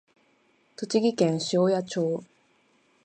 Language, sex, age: Japanese, female, 19-29